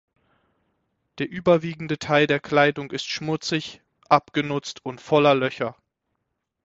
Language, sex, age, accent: German, male, 30-39, Deutschland Deutsch